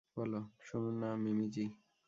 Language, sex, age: Bengali, male, 19-29